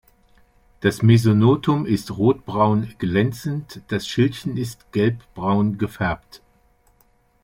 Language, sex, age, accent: German, male, 60-69, Deutschland Deutsch